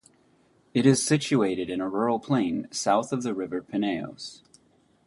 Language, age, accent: English, 30-39, United States English